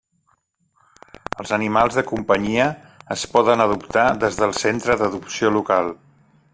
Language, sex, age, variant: Catalan, male, 50-59, Central